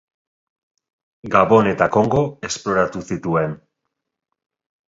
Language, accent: Basque, Erdialdekoa edo Nafarra (Gipuzkoa, Nafarroa)